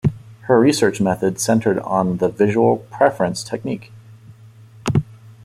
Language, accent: English, United States English